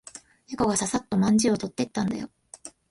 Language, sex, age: Japanese, female, 19-29